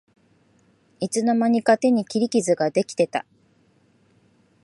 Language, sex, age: Japanese, female, 40-49